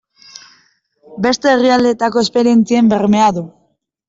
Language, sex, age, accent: Basque, female, 19-29, Mendebalekoa (Araba, Bizkaia, Gipuzkoako mendebaleko herri batzuk)